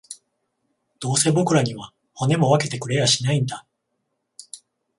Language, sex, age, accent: Japanese, male, 40-49, 関西